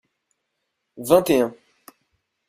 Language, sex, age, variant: French, male, 19-29, Français de métropole